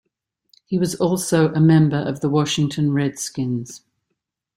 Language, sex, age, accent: English, female, 60-69, Australian English